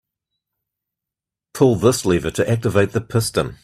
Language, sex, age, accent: English, male, 40-49, New Zealand English